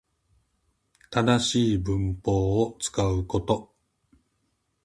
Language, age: Japanese, 50-59